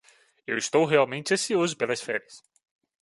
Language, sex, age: Portuguese, male, 19-29